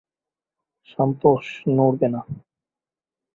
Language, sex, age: Bengali, male, 19-29